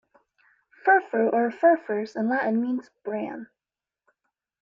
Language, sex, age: English, female, 19-29